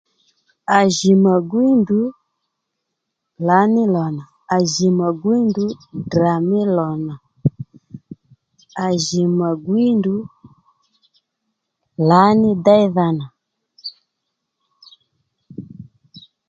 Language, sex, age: Lendu, female, 30-39